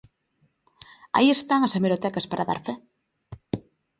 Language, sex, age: Galician, female, 19-29